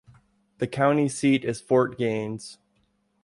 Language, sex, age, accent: English, male, 30-39, United States English